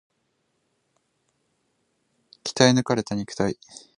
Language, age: Japanese, 19-29